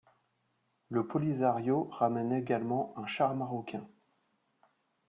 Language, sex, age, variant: French, male, 40-49, Français de métropole